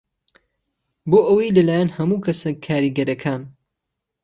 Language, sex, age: Central Kurdish, male, 19-29